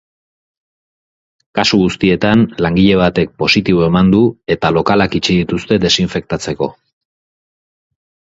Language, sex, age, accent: Basque, male, 30-39, Erdialdekoa edo Nafarra (Gipuzkoa, Nafarroa)